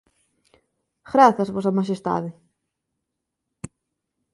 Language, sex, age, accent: Galician, female, 30-39, Atlántico (seseo e gheada)